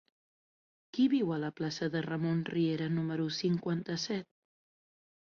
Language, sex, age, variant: Catalan, female, 40-49, Central